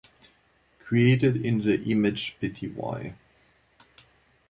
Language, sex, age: English, male, 40-49